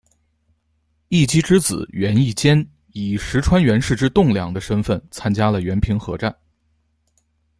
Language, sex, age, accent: Chinese, male, 19-29, 出生地：河北省